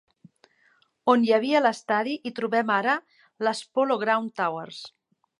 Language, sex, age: Catalan, female, 50-59